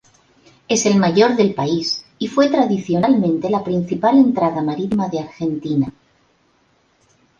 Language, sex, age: Spanish, female, 50-59